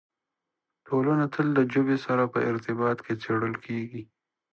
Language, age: Pashto, 30-39